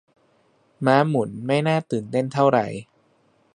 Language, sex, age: Thai, male, 30-39